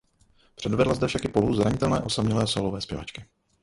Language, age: Czech, 30-39